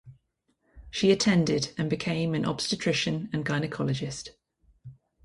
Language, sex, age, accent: English, female, 30-39, England English